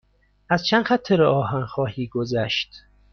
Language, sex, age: Persian, male, 30-39